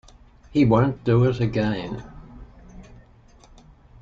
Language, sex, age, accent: English, male, 80-89, Australian English